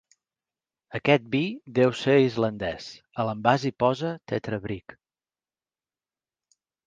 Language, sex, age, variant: Catalan, male, 40-49, Central